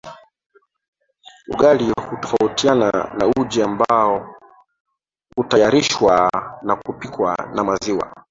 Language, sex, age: Swahili, male, 30-39